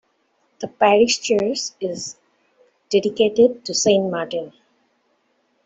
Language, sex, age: English, female, 19-29